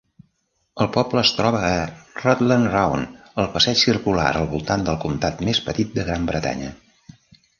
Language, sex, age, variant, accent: Catalan, male, 70-79, Central, central